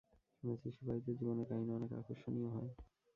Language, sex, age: Bengali, male, 19-29